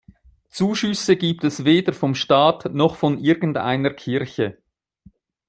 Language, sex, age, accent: German, male, 40-49, Schweizerdeutsch